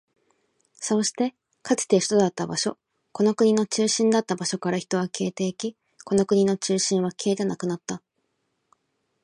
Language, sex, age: Japanese, female, 19-29